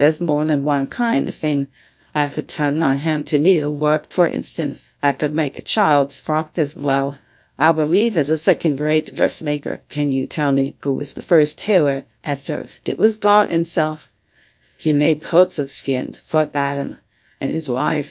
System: TTS, GlowTTS